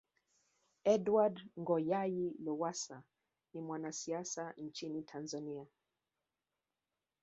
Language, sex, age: Swahili, female, 60-69